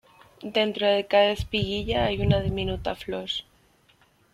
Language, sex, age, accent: Spanish, female, 19-29, México